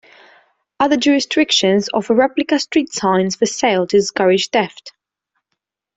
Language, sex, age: English, female, under 19